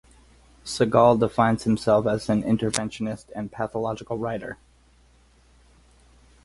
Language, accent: English, United States English